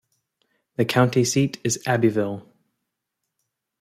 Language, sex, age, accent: English, male, 19-29, United States English